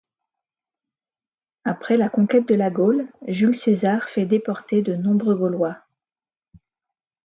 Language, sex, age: French, female, 50-59